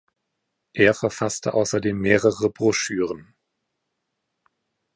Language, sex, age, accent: German, male, 30-39, Deutschland Deutsch